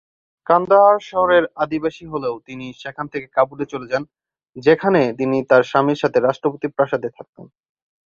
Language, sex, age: Bengali, male, 19-29